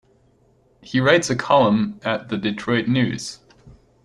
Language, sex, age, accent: English, male, 40-49, United States English